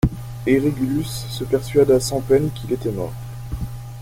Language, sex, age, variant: French, male, 19-29, Français de métropole